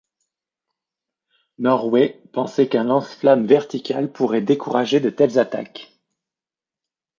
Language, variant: French, Français de métropole